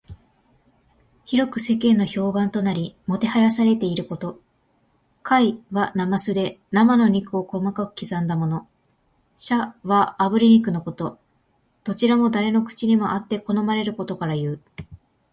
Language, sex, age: Japanese, female, 19-29